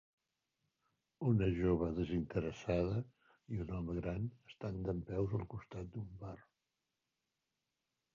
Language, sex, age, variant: Catalan, male, 70-79, Central